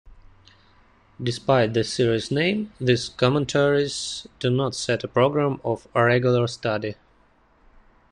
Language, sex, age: English, male, 19-29